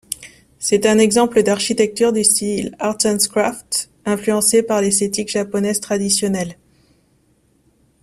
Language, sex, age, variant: French, female, 30-39, Français de métropole